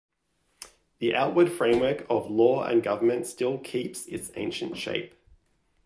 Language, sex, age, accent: English, male, 30-39, Australian English